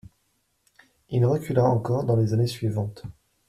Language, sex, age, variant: French, male, 30-39, Français de métropole